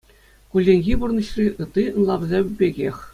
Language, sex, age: Chuvash, male, 40-49